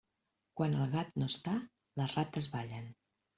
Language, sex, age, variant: Catalan, female, 50-59, Central